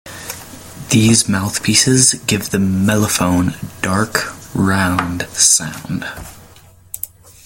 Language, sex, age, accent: English, male, under 19, United States English